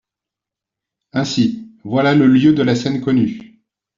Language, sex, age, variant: French, male, 40-49, Français de métropole